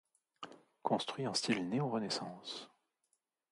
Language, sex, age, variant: French, male, 30-39, Français de métropole